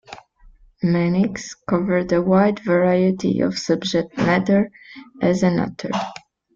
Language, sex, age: English, female, 19-29